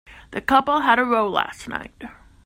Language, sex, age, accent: English, female, 30-39, United States English